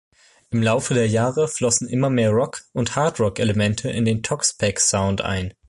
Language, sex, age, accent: German, male, under 19, Deutschland Deutsch